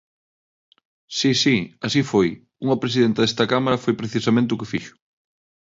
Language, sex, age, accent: Galician, male, 19-29, Central (gheada); Neofalante